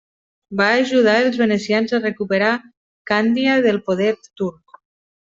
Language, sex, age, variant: Catalan, female, 30-39, Nord-Occidental